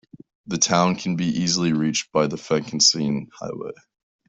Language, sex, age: English, male, 19-29